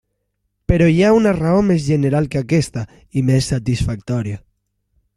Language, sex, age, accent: Catalan, male, under 19, valencià